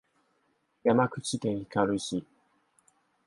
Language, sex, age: Japanese, male, 19-29